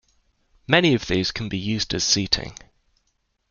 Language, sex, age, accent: English, male, 19-29, England English